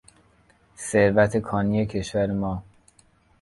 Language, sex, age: Persian, male, 19-29